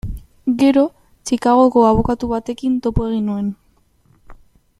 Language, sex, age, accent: Basque, female, under 19, Mendebalekoa (Araba, Bizkaia, Gipuzkoako mendebaleko herri batzuk)